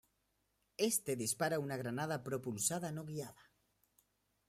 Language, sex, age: Spanish, male, 19-29